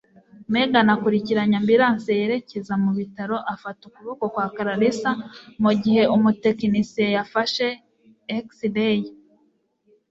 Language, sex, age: Kinyarwanda, female, 19-29